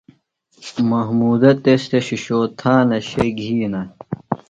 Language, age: Phalura, under 19